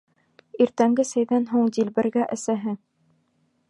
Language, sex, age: Bashkir, female, 19-29